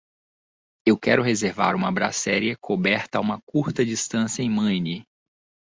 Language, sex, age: Portuguese, male, 19-29